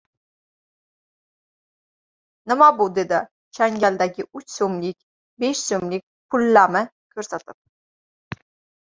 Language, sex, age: Uzbek, female, 30-39